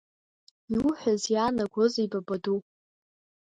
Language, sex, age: Abkhazian, female, under 19